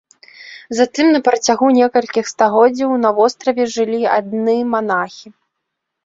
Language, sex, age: Belarusian, female, 19-29